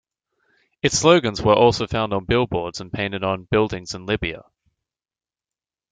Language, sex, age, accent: English, male, 19-29, Australian English